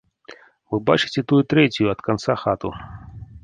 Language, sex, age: Belarusian, male, 30-39